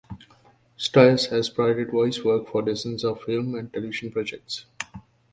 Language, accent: English, United States English